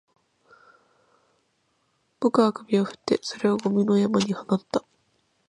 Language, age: Japanese, under 19